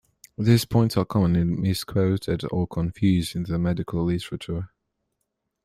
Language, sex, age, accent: English, male, under 19, England English